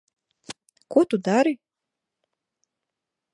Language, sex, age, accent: Latvian, female, 19-29, Dzimtā valoda